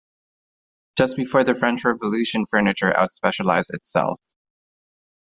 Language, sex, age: English, male, 19-29